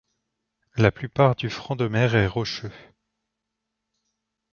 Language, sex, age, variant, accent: French, male, 30-39, Français d'Europe, Français de Suisse